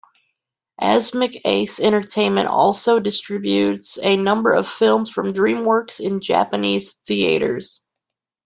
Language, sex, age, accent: English, female, 19-29, United States English